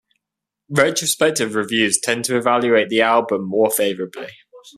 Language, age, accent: English, 19-29, England English